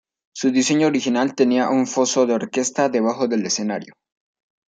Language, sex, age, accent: Spanish, male, under 19, México